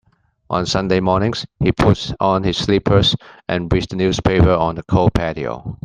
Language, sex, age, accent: English, male, 40-49, Hong Kong English